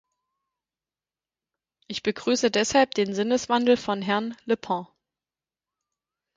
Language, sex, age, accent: German, female, 30-39, Deutschland Deutsch